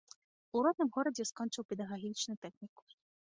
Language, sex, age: Belarusian, female, under 19